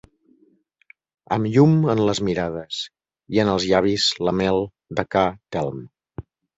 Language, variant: Catalan, Central